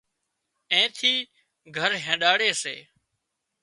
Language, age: Wadiyara Koli, 30-39